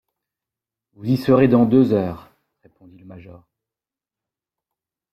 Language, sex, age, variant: French, male, 40-49, Français de métropole